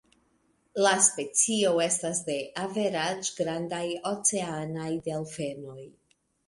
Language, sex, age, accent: Esperanto, female, 50-59, Internacia